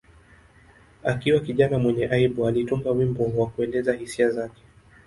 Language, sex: Swahili, male